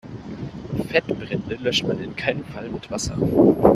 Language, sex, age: German, male, 19-29